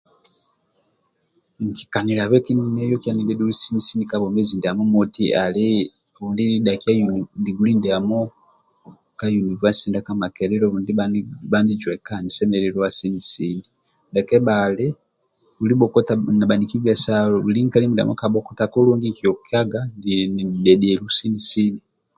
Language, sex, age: Amba (Uganda), male, 30-39